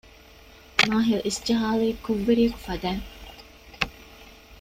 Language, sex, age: Divehi, female, 19-29